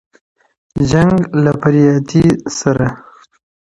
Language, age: Pashto, 19-29